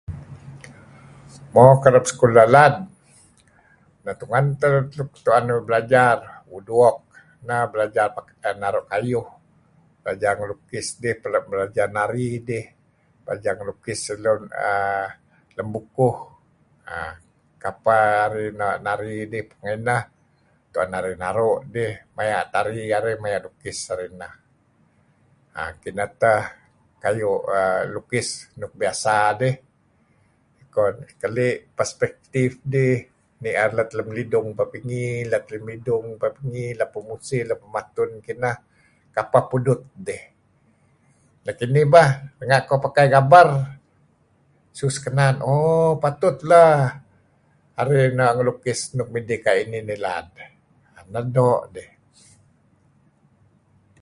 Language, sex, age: Kelabit, male, 60-69